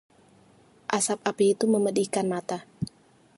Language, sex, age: Indonesian, female, 19-29